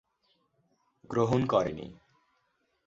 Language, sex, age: Bengali, male, 19-29